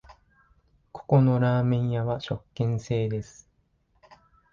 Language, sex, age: Japanese, male, 19-29